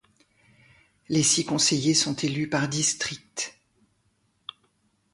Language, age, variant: French, 60-69, Français de métropole